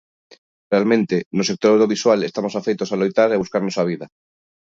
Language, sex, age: Galician, male, 30-39